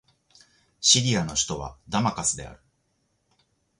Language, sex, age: Japanese, male, 40-49